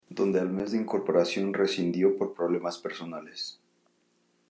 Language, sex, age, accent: Spanish, male, 40-49, México